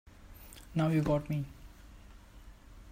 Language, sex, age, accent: English, male, 19-29, India and South Asia (India, Pakistan, Sri Lanka)